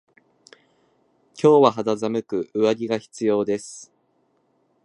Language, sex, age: Japanese, male, 19-29